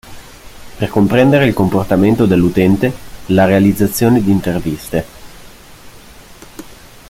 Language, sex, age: Italian, male, 19-29